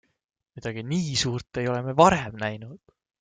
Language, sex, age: Estonian, male, 19-29